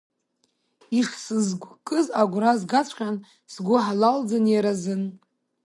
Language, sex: Abkhazian, female